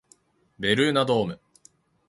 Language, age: Japanese, 30-39